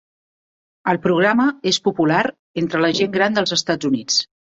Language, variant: Catalan, Central